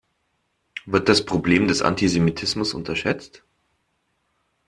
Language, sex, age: German, male, 19-29